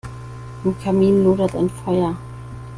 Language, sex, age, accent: German, female, 19-29, Deutschland Deutsch